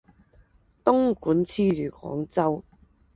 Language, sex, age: Cantonese, female, 19-29